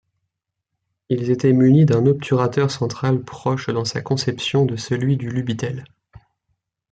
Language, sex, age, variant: French, male, 19-29, Français de métropole